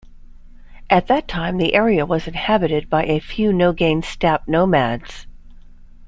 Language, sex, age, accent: English, female, 50-59, United States English